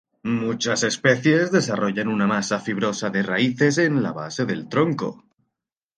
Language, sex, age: Spanish, male, 19-29